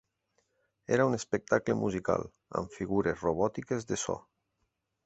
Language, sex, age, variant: Catalan, male, 40-49, Nord-Occidental